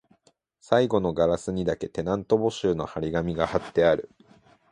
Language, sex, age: Japanese, male, 19-29